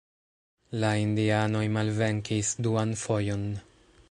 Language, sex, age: Esperanto, male, 30-39